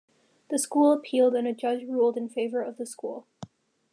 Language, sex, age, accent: English, female, under 19, United States English